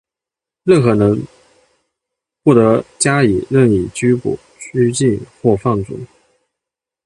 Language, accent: Chinese, 出生地：江西省